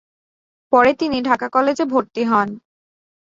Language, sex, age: Bengali, female, 19-29